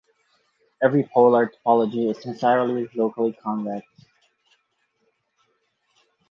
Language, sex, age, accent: English, male, 19-29, Filipino